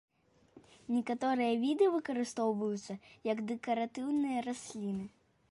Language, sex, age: Belarusian, female, 30-39